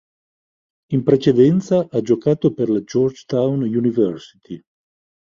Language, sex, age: Italian, male, 50-59